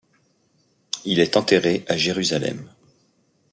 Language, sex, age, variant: French, male, 40-49, Français de métropole